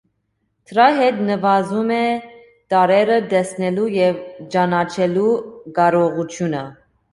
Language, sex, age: Armenian, female, 30-39